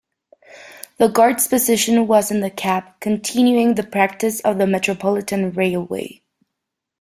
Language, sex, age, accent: English, female, 19-29, United States English